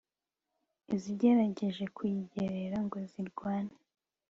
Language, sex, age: Kinyarwanda, female, 19-29